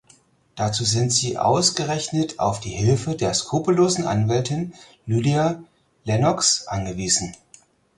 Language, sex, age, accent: German, male, 30-39, Deutschland Deutsch